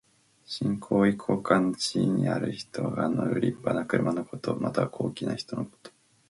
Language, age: Japanese, under 19